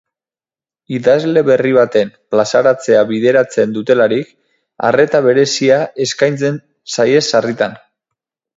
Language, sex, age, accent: Basque, male, 30-39, Erdialdekoa edo Nafarra (Gipuzkoa, Nafarroa)